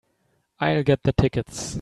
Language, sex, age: English, male, 19-29